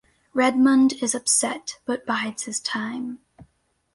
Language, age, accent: English, under 19, United States English